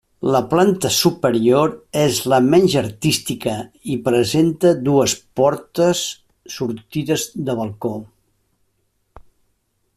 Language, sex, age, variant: Catalan, male, 60-69, Septentrional